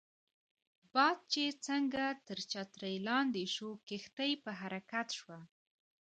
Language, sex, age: Pashto, female, 30-39